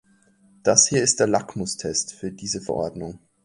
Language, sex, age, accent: German, male, 19-29, Österreichisches Deutsch